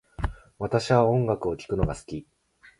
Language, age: Japanese, 19-29